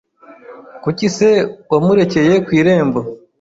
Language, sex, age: Kinyarwanda, male, 30-39